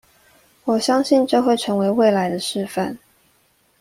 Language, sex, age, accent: Chinese, female, 19-29, 出生地：宜蘭縣